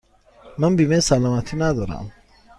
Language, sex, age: Persian, male, 30-39